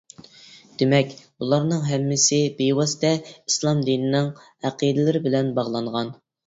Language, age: Uyghur, 19-29